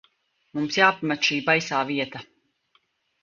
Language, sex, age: Latvian, female, 30-39